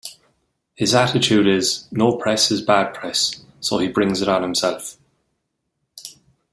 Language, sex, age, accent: English, male, 19-29, Irish English